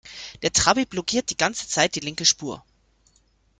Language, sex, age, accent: German, female, 19-29, Deutschland Deutsch